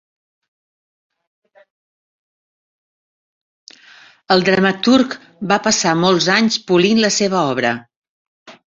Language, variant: Catalan, Central